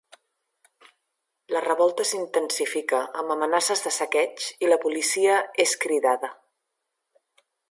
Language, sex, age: Catalan, female, 40-49